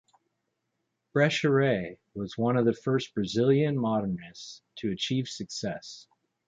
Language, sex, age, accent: English, male, 40-49, United States English